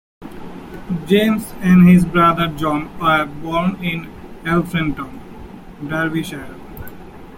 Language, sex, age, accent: English, male, 30-39, United States English